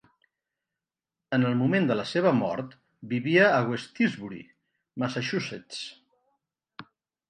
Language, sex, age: Catalan, male, 50-59